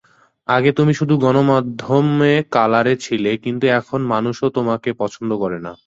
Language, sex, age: Bengali, male, 19-29